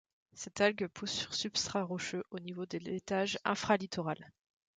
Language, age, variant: French, 30-39, Français de métropole